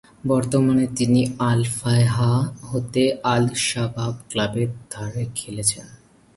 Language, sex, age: Bengali, male, under 19